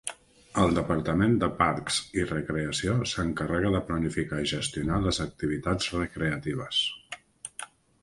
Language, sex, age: Catalan, male, 40-49